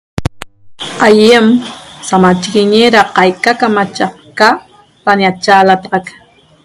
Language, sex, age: Toba, female, 40-49